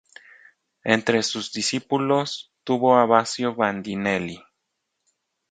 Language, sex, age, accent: Spanish, male, 40-49, México